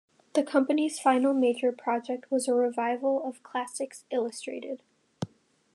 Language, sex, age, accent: English, female, under 19, United States English